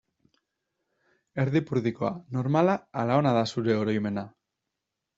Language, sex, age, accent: Basque, male, 19-29, Mendebalekoa (Araba, Bizkaia, Gipuzkoako mendebaleko herri batzuk)